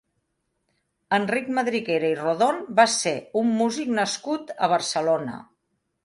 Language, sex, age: Catalan, female, 60-69